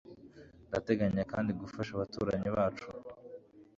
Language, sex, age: Kinyarwanda, male, 19-29